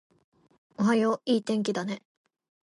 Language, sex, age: Japanese, female, 19-29